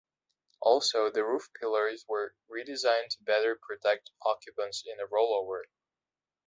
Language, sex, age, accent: English, male, 19-29, United States English